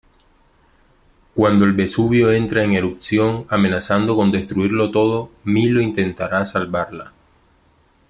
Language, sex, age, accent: Spanish, male, 19-29, Caribe: Cuba, Venezuela, Puerto Rico, República Dominicana, Panamá, Colombia caribeña, México caribeño, Costa del golfo de México